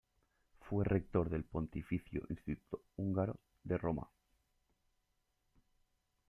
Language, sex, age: Spanish, male, 19-29